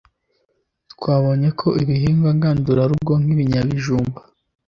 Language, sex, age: Kinyarwanda, male, under 19